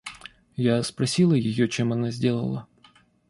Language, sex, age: Russian, male, 30-39